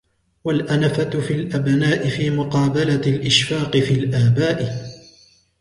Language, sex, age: Arabic, male, 19-29